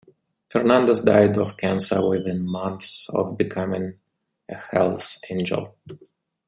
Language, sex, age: English, male, 30-39